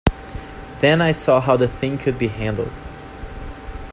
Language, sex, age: English, male, 19-29